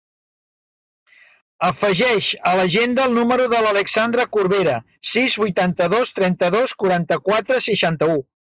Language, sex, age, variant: Catalan, male, 60-69, Central